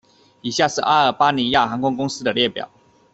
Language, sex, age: Chinese, male, 30-39